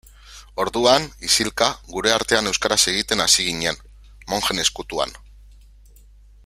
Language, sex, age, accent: Basque, male, 30-39, Mendebalekoa (Araba, Bizkaia, Gipuzkoako mendebaleko herri batzuk)